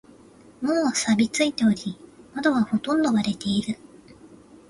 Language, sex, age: Japanese, female, 30-39